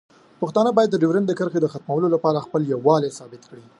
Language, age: Pashto, 19-29